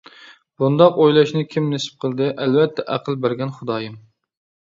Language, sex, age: Uyghur, male, 30-39